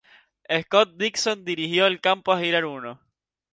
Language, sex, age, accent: Spanish, male, 19-29, España: Islas Canarias